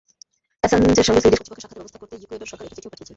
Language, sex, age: Bengali, female, 19-29